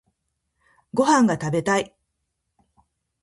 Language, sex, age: Japanese, female, 50-59